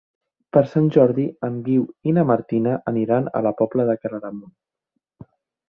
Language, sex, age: Catalan, male, 19-29